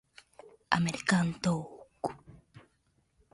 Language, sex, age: Japanese, female, 19-29